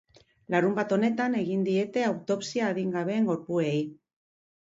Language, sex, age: Basque, female, 50-59